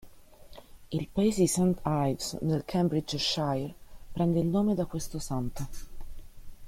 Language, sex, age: Italian, female, 19-29